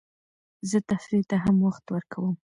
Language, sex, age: Pashto, female, 19-29